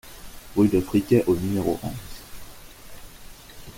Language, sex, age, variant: French, male, under 19, Français des départements et régions d'outre-mer